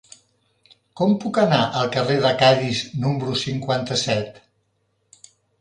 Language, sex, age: Catalan, male, 60-69